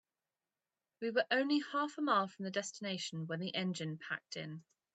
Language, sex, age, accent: English, female, 19-29, England English